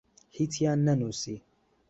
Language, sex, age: Central Kurdish, male, 19-29